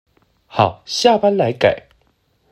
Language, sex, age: Chinese, male, 19-29